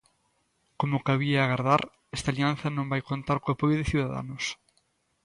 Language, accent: Galician, Atlántico (seseo e gheada)